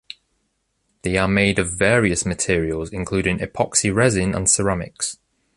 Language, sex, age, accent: English, male, under 19, England English